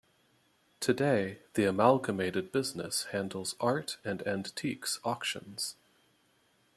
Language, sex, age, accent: English, male, 30-39, United States English